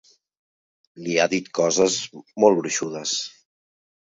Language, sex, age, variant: Catalan, male, 50-59, Central